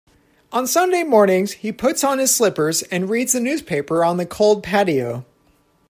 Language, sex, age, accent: English, male, 30-39, United States English